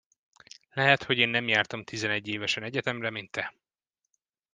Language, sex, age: Hungarian, male, 19-29